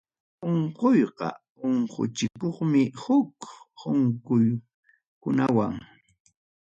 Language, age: Ayacucho Quechua, 60-69